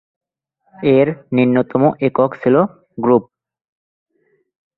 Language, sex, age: Bengali, male, under 19